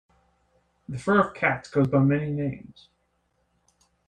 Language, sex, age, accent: English, male, 19-29, United States English